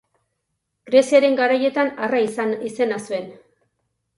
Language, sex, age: Basque, female, 50-59